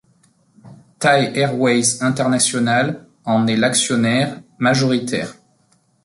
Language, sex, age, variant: French, male, 30-39, Français de métropole